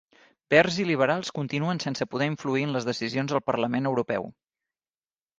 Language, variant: Catalan, Central